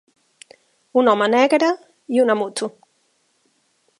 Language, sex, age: Catalan, female, 50-59